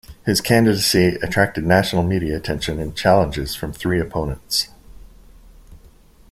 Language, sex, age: English, male, 50-59